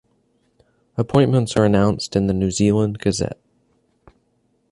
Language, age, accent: English, 19-29, United States English